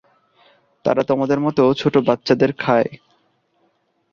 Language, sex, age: Bengali, male, 19-29